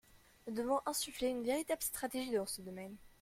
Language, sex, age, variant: French, female, under 19, Français de métropole